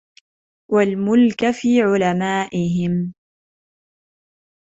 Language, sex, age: Arabic, female, 19-29